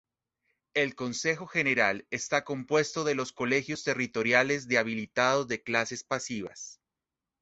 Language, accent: Spanish, Andino-Pacífico: Colombia, Perú, Ecuador, oeste de Bolivia y Venezuela andina